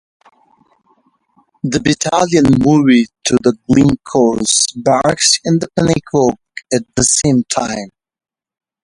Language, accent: English, United States English; India and South Asia (India, Pakistan, Sri Lanka)